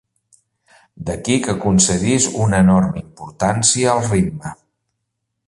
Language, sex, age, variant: Catalan, male, 50-59, Central